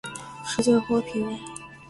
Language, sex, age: Chinese, female, 19-29